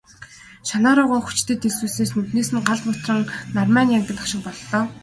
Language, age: Mongolian, 19-29